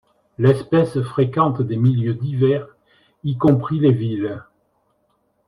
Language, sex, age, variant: French, male, 60-69, Français de métropole